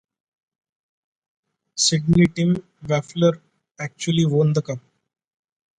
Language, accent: English, India and South Asia (India, Pakistan, Sri Lanka)